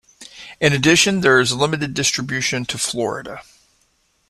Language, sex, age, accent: English, male, 40-49, United States English